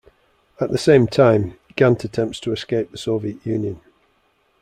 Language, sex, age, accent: English, male, 40-49, England English